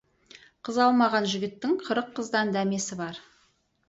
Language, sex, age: Kazakh, female, 40-49